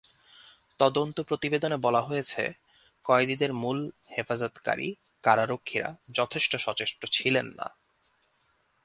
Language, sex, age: Bengali, male, 19-29